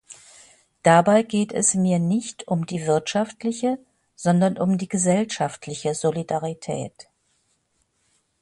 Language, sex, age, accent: German, female, 60-69, Deutschland Deutsch